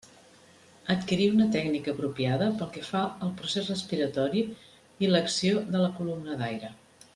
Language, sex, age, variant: Catalan, female, 50-59, Central